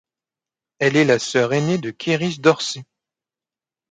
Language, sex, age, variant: French, male, 19-29, Français de métropole